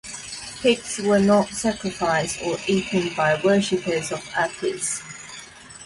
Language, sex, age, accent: English, female, 19-29, Hong Kong English